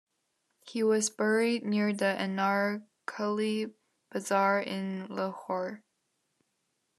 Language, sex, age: English, female, under 19